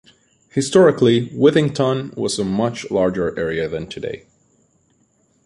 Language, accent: English, United States English